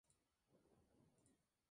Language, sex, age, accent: Spanish, male, 19-29, México